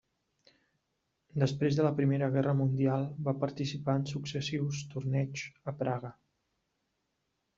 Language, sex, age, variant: Catalan, male, 30-39, Central